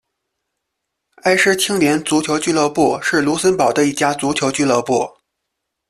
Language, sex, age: Chinese, male, 30-39